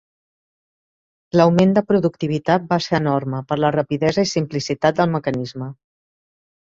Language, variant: Catalan, Central